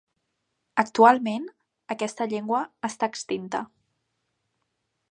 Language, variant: Catalan, Central